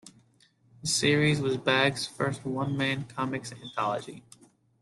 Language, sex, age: English, male, 19-29